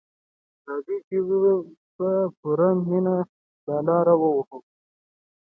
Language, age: Pashto, 19-29